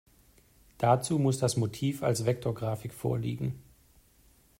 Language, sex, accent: German, male, Deutschland Deutsch